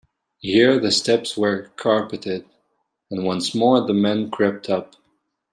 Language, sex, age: English, male, 19-29